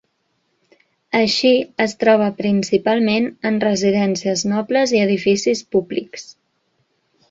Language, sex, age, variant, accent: Catalan, female, 19-29, Central, central